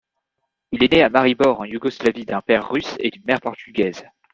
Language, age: French, 19-29